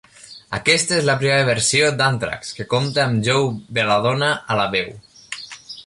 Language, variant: Catalan, Nord-Occidental